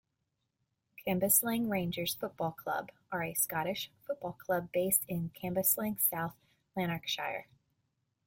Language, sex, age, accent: English, female, 30-39, United States English